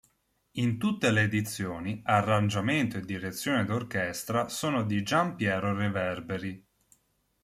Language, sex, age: Italian, male, 19-29